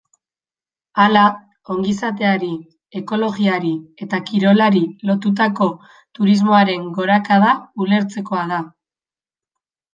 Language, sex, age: Basque, female, 19-29